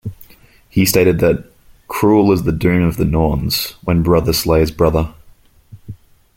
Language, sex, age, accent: English, male, 19-29, Australian English